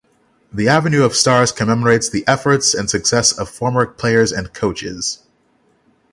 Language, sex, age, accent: English, male, 30-39, United States English; England English